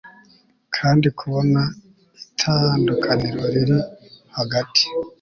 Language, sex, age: Kinyarwanda, male, 19-29